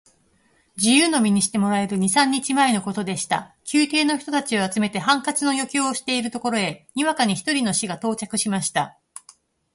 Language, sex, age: Japanese, female, 50-59